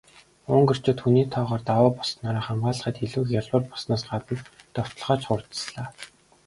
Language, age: Mongolian, 19-29